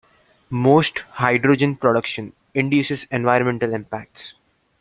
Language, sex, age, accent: English, male, under 19, India and South Asia (India, Pakistan, Sri Lanka)